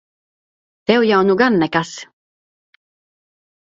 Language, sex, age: Latvian, female, 30-39